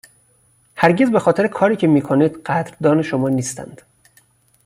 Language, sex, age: Persian, male, 30-39